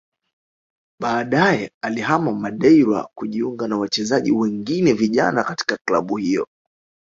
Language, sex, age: Swahili, male, 19-29